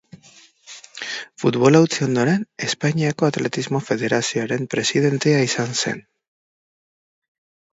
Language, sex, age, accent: Basque, male, 30-39, Mendebalekoa (Araba, Bizkaia, Gipuzkoako mendebaleko herri batzuk)